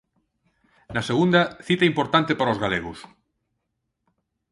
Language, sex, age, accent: Galician, male, 40-49, Normativo (estándar); Neofalante